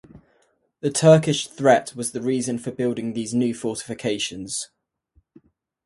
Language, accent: English, England English